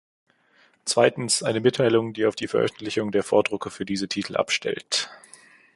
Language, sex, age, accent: German, male, 19-29, Deutschland Deutsch